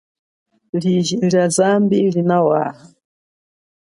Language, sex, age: Chokwe, female, 40-49